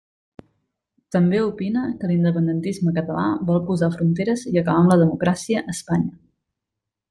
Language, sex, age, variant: Catalan, female, 19-29, Central